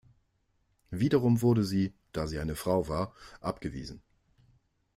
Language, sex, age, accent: German, male, 40-49, Deutschland Deutsch